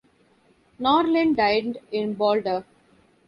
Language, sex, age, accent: English, female, 19-29, India and South Asia (India, Pakistan, Sri Lanka)